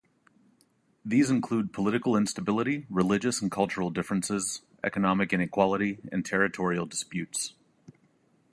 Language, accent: English, United States English